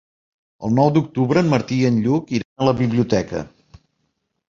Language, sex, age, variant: Catalan, male, 50-59, Central